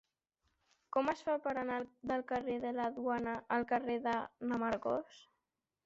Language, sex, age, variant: Catalan, male, under 19, Central